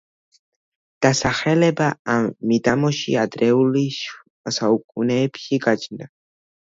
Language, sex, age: Georgian, male, under 19